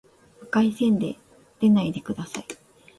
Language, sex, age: Japanese, female, 40-49